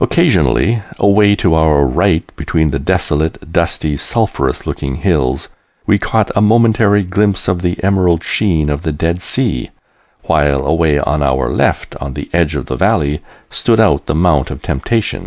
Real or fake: real